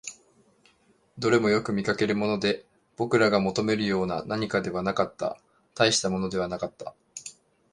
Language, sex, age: Japanese, male, 19-29